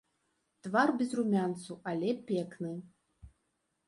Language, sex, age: Belarusian, female, 40-49